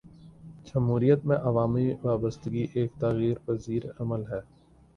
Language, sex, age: Urdu, male, 19-29